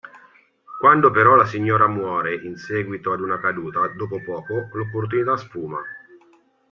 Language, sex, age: Italian, male, 40-49